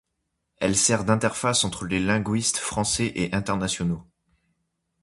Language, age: French, 19-29